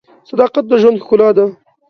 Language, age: Pashto, 19-29